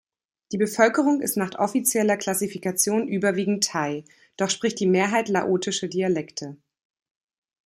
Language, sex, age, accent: German, female, 30-39, Deutschland Deutsch